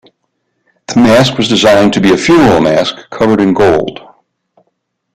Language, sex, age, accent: English, male, 60-69, United States English